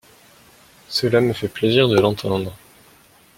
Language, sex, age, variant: French, male, 19-29, Français de métropole